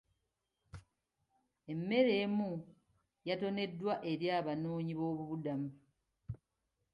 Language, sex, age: Ganda, female, 19-29